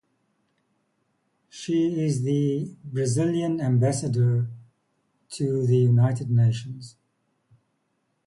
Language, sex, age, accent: English, male, 50-59, Southern African (South Africa, Zimbabwe, Namibia)